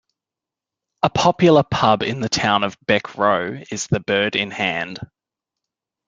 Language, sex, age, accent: English, male, 19-29, Australian English